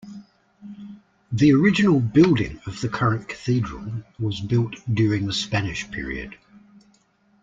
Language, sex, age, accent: English, male, 60-69, Australian English